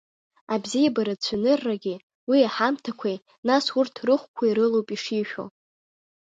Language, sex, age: Abkhazian, female, under 19